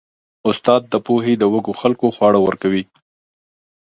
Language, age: Pashto, 30-39